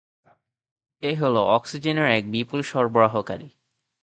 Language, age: Bengali, 19-29